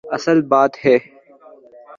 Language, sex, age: Urdu, male, 19-29